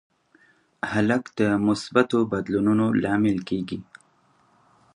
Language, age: Pashto, 30-39